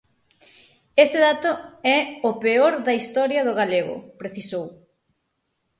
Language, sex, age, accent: Galician, female, 30-39, Atlántico (seseo e gheada); Normativo (estándar)